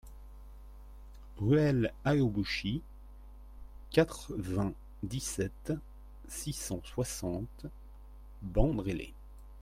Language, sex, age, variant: French, male, 40-49, Français de métropole